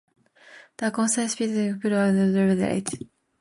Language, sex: English, female